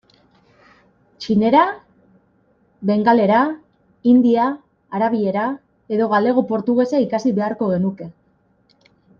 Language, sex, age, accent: Basque, female, 30-39, Mendebalekoa (Araba, Bizkaia, Gipuzkoako mendebaleko herri batzuk)